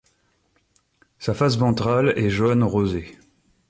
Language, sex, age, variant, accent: French, male, 30-39, Français des départements et régions d'outre-mer, Français de La Réunion